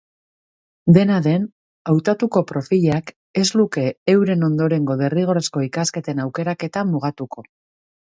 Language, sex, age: Basque, female, 40-49